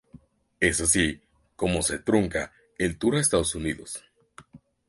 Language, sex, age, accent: Spanish, male, 19-29, México